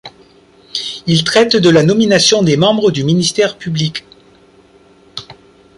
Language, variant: French, Français de métropole